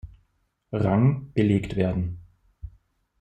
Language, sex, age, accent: German, male, 30-39, Deutschland Deutsch